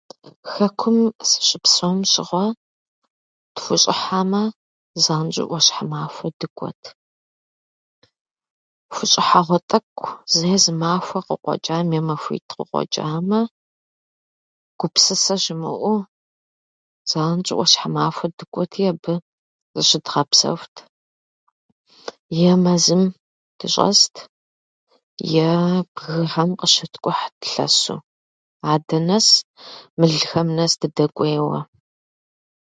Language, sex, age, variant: Kabardian, female, 30-39, Адыгэбзэ (Къэбэрдей, Кирил, псоми зэдай)